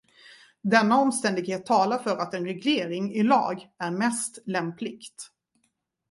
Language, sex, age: Swedish, female, 40-49